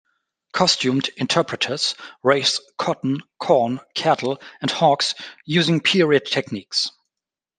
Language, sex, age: English, male, 30-39